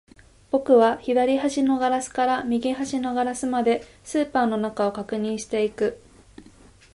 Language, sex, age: Japanese, female, 19-29